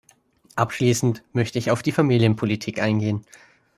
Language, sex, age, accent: German, male, under 19, Deutschland Deutsch